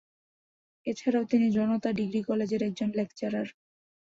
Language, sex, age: Bengali, female, 19-29